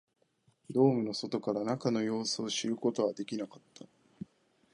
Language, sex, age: Japanese, male, 19-29